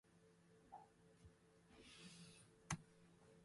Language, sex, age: Japanese, female, 19-29